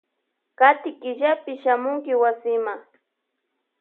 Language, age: Loja Highland Quichua, 40-49